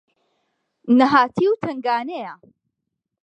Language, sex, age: Central Kurdish, female, 30-39